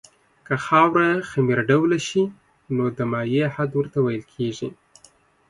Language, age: Pashto, 30-39